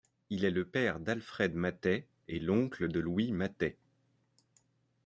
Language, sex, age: French, male, 30-39